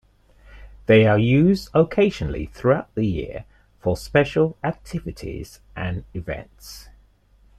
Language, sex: English, male